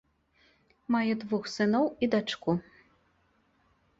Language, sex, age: Belarusian, female, 19-29